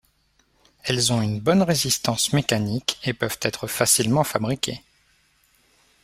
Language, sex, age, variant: French, male, 30-39, Français de métropole